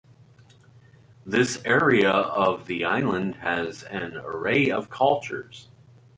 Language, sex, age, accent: English, male, 40-49, United States English